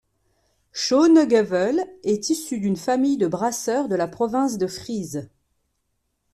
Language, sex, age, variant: French, female, 50-59, Français de métropole